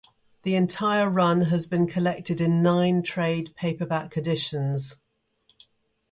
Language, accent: English, England English